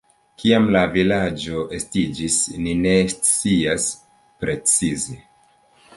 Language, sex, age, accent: Esperanto, male, 30-39, Internacia